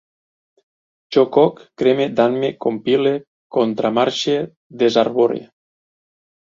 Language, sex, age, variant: Catalan, male, 40-49, Nord-Occidental